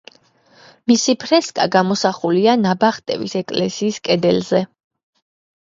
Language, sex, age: Georgian, female, 30-39